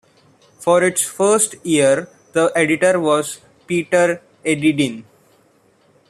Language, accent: English, India and South Asia (India, Pakistan, Sri Lanka)